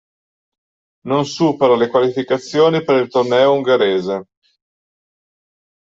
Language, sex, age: Italian, male, 50-59